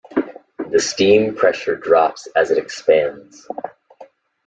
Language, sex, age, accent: English, male, 19-29, United States English